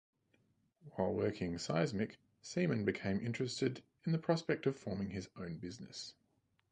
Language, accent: English, Australian English